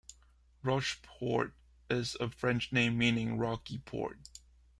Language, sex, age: English, male, 30-39